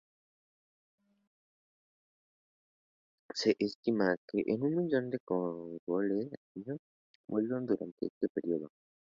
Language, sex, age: Spanish, male, 19-29